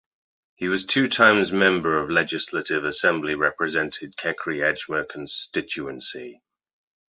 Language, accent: English, England English